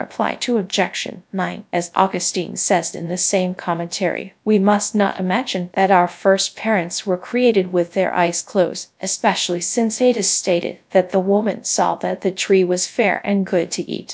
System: TTS, GradTTS